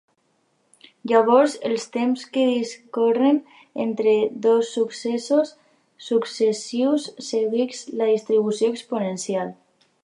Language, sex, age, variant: Catalan, female, under 19, Alacantí